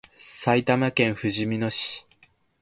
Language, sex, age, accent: Japanese, male, 19-29, 標準語